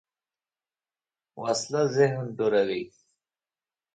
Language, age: Pashto, under 19